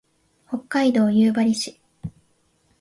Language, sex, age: Japanese, female, 19-29